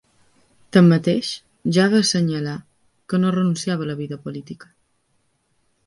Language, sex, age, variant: Catalan, female, 19-29, Balear